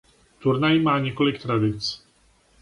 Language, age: Czech, 40-49